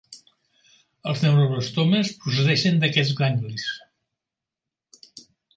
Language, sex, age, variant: Catalan, male, 60-69, Central